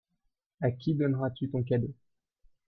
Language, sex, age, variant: French, male, 19-29, Français de métropole